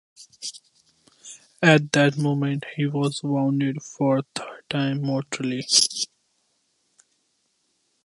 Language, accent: English, India and South Asia (India, Pakistan, Sri Lanka)